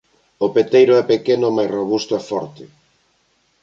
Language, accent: Galician, Normativo (estándar)